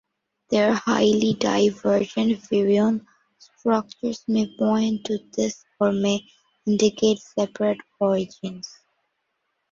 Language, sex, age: English, female, under 19